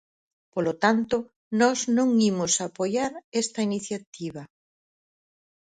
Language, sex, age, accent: Galician, female, 60-69, Normativo (estándar)